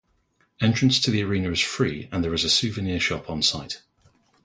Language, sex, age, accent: English, male, 30-39, England English